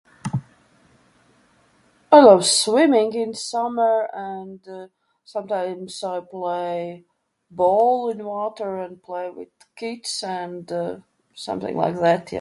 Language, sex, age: English, female, 30-39